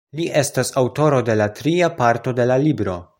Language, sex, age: Esperanto, male, 19-29